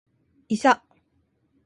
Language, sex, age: Japanese, female, 19-29